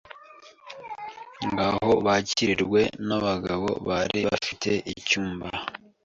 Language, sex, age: Kinyarwanda, male, 19-29